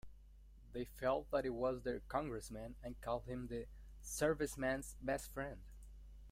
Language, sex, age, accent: English, male, 19-29, United States English